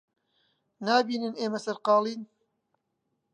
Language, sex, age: Central Kurdish, male, 19-29